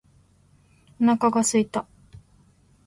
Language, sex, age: Japanese, female, 19-29